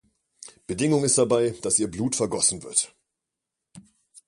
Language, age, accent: German, 40-49, Deutschland Deutsch